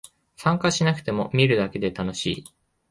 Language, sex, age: Japanese, male, 19-29